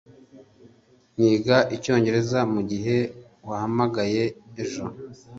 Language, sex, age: Kinyarwanda, male, 40-49